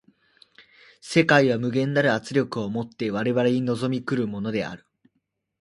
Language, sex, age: Japanese, male, under 19